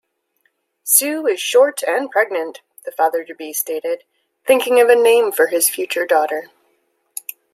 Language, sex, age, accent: English, female, 30-39, United States English